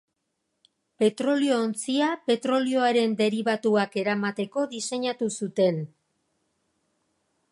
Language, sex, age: Basque, female, 60-69